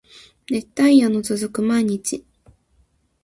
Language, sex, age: Japanese, female, 19-29